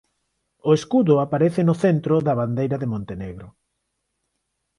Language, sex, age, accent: Galician, male, 50-59, Neofalante